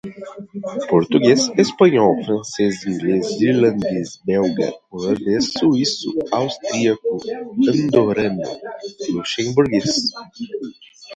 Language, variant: Portuguese, Portuguese (Brasil)